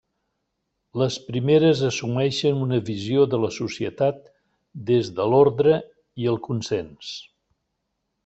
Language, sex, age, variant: Catalan, male, 60-69, Central